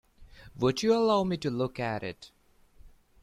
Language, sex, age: English, male, 19-29